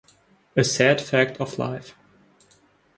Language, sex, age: English, male, 30-39